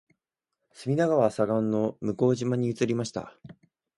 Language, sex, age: Japanese, male, under 19